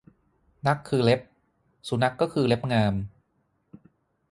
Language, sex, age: Thai, male, 40-49